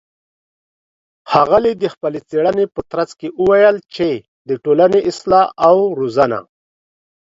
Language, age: Pashto, 40-49